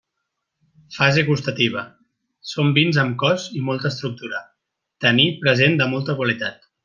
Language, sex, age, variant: Catalan, male, 30-39, Central